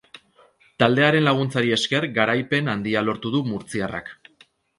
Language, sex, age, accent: Basque, male, 30-39, Erdialdekoa edo Nafarra (Gipuzkoa, Nafarroa)